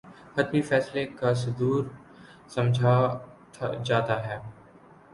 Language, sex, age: Urdu, male, 19-29